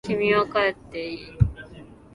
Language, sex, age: Japanese, female, 19-29